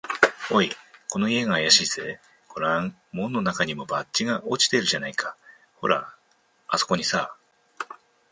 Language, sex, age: Japanese, male, 50-59